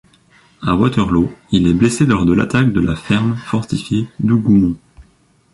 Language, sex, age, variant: French, male, under 19, Français de métropole